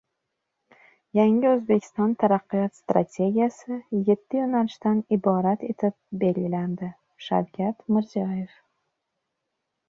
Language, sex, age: Uzbek, female, 30-39